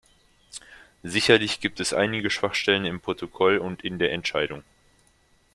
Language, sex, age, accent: German, male, 19-29, Deutschland Deutsch